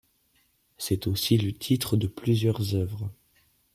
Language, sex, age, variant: French, male, under 19, Français de métropole